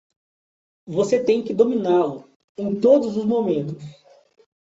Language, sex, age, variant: Portuguese, male, 30-39, Portuguese (Brasil)